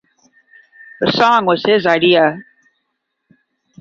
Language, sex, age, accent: English, female, 40-49, United States English; Midwestern